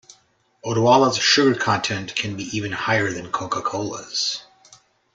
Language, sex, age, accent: English, male, 40-49, United States English